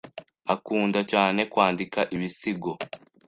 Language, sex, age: Kinyarwanda, male, under 19